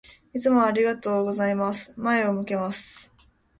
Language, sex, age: Japanese, female, under 19